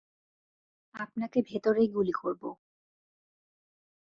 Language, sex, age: Bengali, female, 19-29